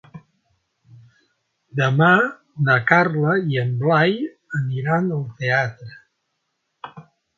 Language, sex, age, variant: Catalan, male, 60-69, Central